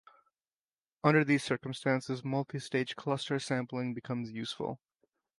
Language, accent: English, United States English